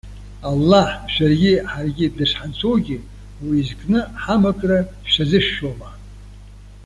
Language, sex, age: Abkhazian, male, 70-79